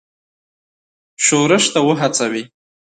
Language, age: Pashto, 19-29